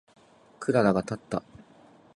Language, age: Japanese, 19-29